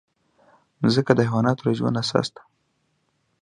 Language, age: Pashto, under 19